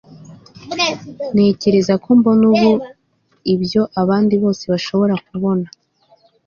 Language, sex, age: Kinyarwanda, female, 19-29